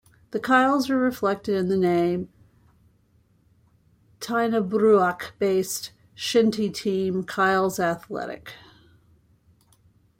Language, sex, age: English, female, 60-69